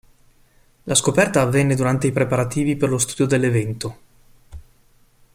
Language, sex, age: Italian, male, 40-49